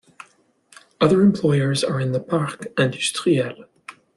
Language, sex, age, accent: English, male, 19-29, Canadian English